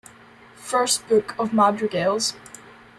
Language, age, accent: English, under 19, Scottish English